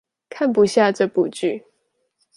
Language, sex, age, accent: Chinese, female, 19-29, 出生地：臺北市